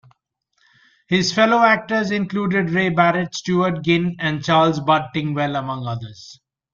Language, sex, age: English, male, 50-59